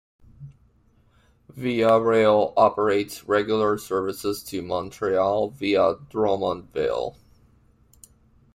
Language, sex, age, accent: English, male, 19-29, United States English